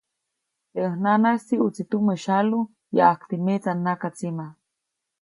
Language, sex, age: Copainalá Zoque, female, 19-29